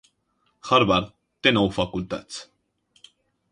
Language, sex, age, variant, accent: Catalan, male, under 19, Central, central; valencià